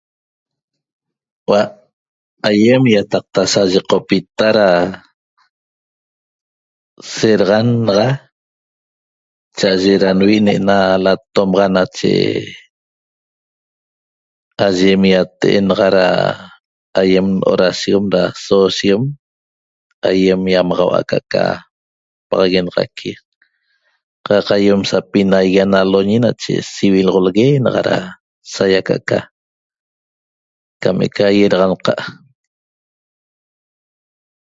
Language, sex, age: Toba, male, 60-69